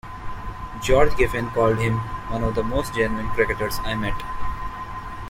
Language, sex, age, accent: English, male, 19-29, India and South Asia (India, Pakistan, Sri Lanka)